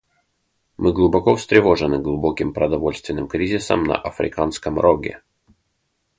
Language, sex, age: Russian, male, 30-39